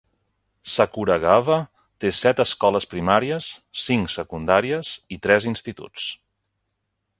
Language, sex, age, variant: Catalan, male, 50-59, Central